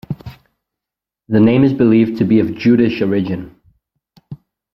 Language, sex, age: English, male, 19-29